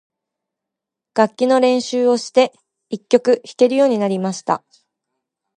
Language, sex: Japanese, female